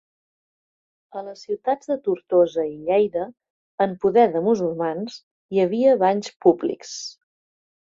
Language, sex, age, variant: Catalan, female, 19-29, Central